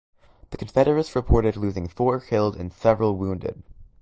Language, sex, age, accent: English, male, under 19, United States English